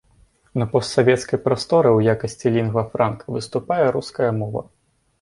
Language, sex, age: Belarusian, male, under 19